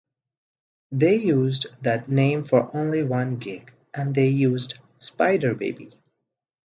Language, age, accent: English, 19-29, India and South Asia (India, Pakistan, Sri Lanka)